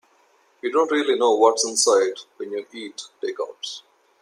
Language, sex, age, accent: English, male, 60-69, India and South Asia (India, Pakistan, Sri Lanka)